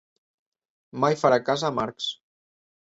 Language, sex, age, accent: Catalan, male, 19-29, valencià